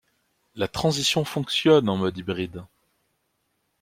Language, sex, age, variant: French, male, 19-29, Français de métropole